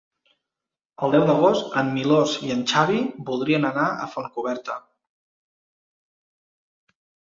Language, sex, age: Catalan, male, 40-49